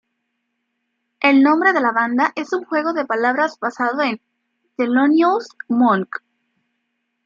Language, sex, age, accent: Spanish, female, under 19, México